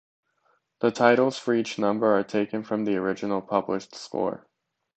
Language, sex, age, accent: English, male, under 19, United States English